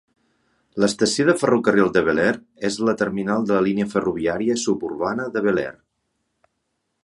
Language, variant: Catalan, Central